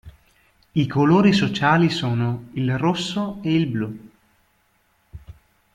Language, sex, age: Italian, male, 19-29